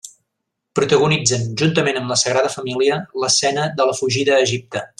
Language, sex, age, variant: Catalan, male, 40-49, Central